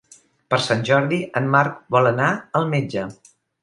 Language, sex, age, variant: Catalan, female, 60-69, Central